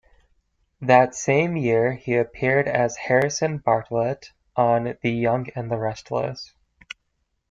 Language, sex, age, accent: English, male, 19-29, United States English